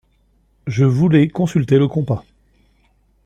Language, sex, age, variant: French, male, 40-49, Français de métropole